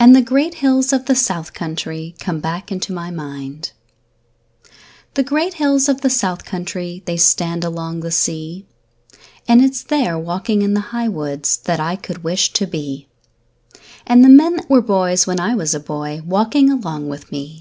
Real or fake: real